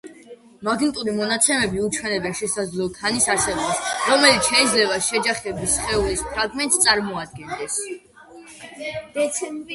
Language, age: Georgian, 19-29